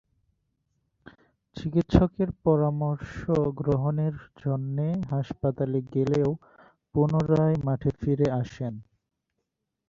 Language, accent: Bengali, fluent